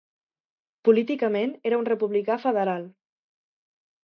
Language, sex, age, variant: Catalan, female, under 19, Central